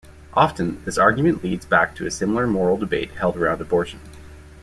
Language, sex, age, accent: English, male, 19-29, Canadian English